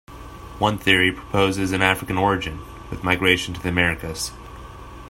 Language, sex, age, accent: English, male, 19-29, United States English